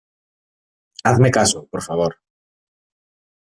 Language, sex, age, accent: Spanish, male, 30-39, España: Norte peninsular (Asturias, Castilla y León, Cantabria, País Vasco, Navarra, Aragón, La Rioja, Guadalajara, Cuenca)